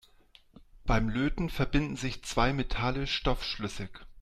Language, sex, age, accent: German, male, 40-49, Deutschland Deutsch